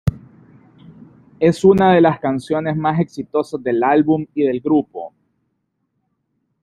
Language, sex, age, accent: Spanish, male, 19-29, América central